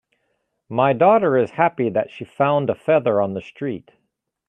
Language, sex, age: English, male, 50-59